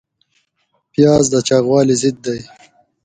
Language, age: Pashto, 19-29